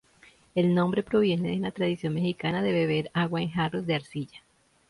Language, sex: Spanish, female